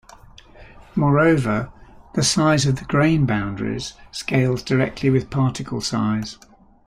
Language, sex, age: English, male, 60-69